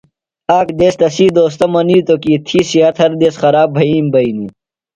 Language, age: Phalura, under 19